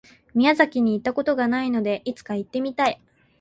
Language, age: Japanese, 19-29